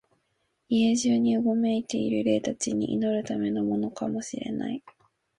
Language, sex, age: Japanese, female, 19-29